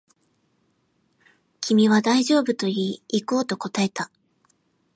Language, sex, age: Japanese, female, 19-29